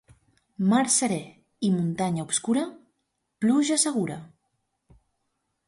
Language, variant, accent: Catalan, Septentrional, septentrional